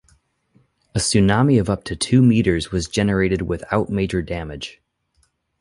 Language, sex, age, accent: English, male, 30-39, United States English